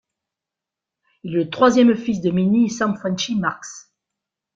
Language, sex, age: French, female, 60-69